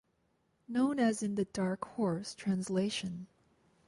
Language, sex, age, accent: English, female, 19-29, United States English